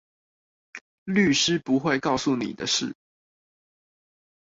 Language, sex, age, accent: Chinese, male, under 19, 出生地：新北市